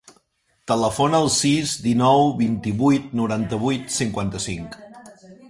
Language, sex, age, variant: Catalan, male, 50-59, Central